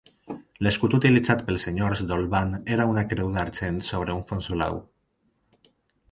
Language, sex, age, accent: Catalan, male, 19-29, valencià